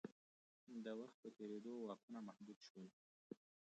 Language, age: Pashto, 30-39